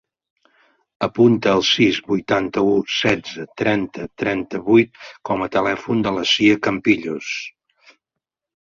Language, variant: Catalan, Septentrional